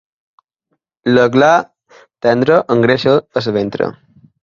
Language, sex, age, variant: Catalan, male, 19-29, Balear